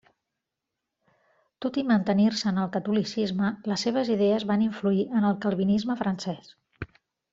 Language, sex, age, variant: Catalan, female, 50-59, Central